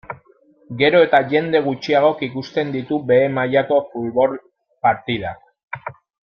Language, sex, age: Basque, male, 30-39